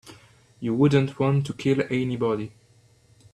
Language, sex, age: English, male, under 19